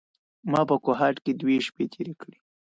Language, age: Pashto, 19-29